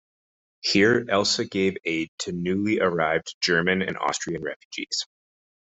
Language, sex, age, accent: English, male, 19-29, Canadian English